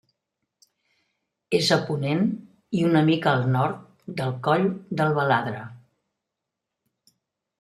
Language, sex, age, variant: Catalan, female, 70-79, Central